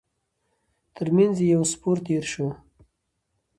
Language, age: Pashto, 19-29